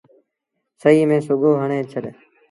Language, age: Sindhi Bhil, 19-29